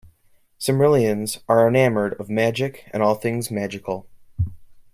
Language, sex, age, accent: English, male, under 19, United States English